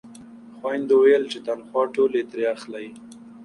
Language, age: Pashto, 19-29